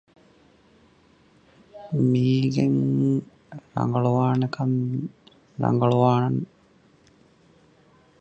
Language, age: Divehi, 40-49